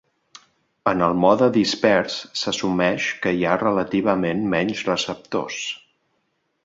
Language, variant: Catalan, Central